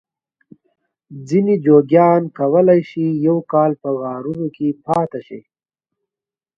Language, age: Pashto, 19-29